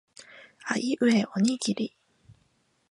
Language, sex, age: Japanese, female, 19-29